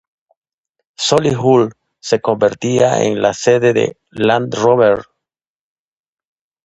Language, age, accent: Spanish, 50-59, América central